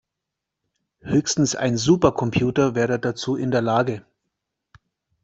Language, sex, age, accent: German, male, 40-49, Deutschland Deutsch